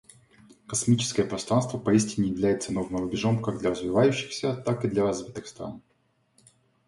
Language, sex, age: Russian, male, 40-49